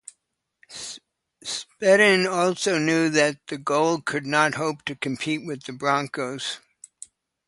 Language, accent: English, United States English